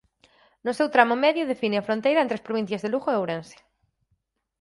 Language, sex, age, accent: Galician, female, 19-29, Atlántico (seseo e gheada)